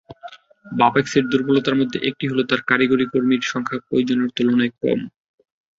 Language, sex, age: Bengali, male, 19-29